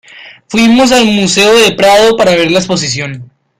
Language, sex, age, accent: Spanish, male, under 19, Andino-Pacífico: Colombia, Perú, Ecuador, oeste de Bolivia y Venezuela andina